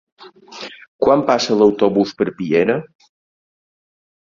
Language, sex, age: Catalan, male, 50-59